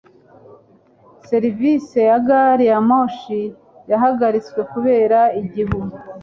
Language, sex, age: Kinyarwanda, female, 40-49